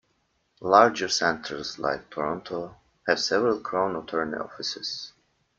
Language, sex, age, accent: English, male, 19-29, United States English